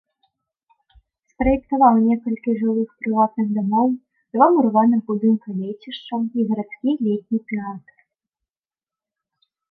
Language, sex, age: Belarusian, female, 19-29